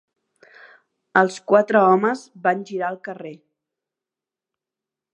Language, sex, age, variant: Catalan, female, 30-39, Central